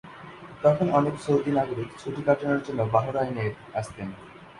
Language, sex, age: Bengali, male, under 19